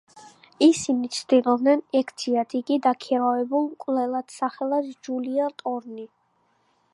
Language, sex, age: Georgian, female, 19-29